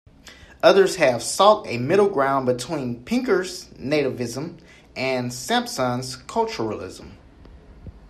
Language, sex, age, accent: English, male, 19-29, United States English